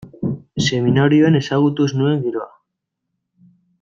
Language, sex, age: Basque, male, 19-29